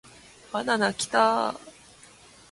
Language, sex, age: Japanese, female, 30-39